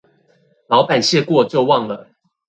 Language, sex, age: Chinese, male, 30-39